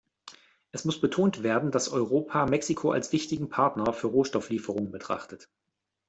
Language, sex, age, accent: German, male, 30-39, Deutschland Deutsch